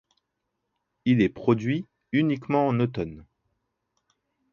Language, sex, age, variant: French, male, 30-39, Français de métropole